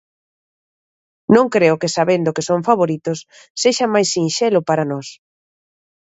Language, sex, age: Galician, female, 30-39